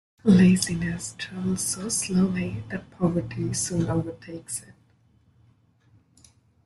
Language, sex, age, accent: English, female, 19-29, India and South Asia (India, Pakistan, Sri Lanka)